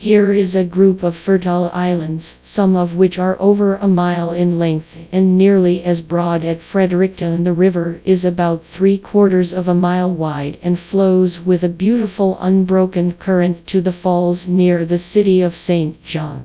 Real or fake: fake